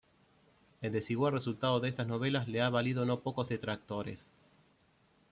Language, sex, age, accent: Spanish, male, 30-39, Rioplatense: Argentina, Uruguay, este de Bolivia, Paraguay